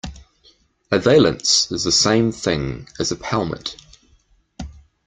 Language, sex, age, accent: English, male, 40-49, New Zealand English